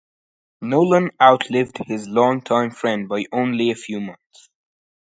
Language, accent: English, Australian English